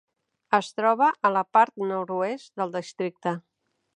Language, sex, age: Catalan, female, 50-59